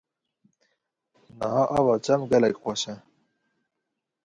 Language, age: Kurdish, 19-29